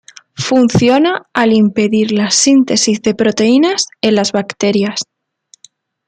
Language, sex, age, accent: Spanish, female, 19-29, España: Sur peninsular (Andalucia, Extremadura, Murcia)